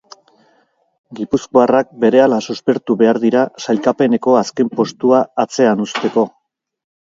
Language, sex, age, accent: Basque, male, 50-59, Erdialdekoa edo Nafarra (Gipuzkoa, Nafarroa)